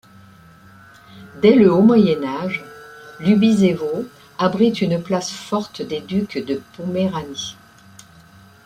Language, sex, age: French, female, 60-69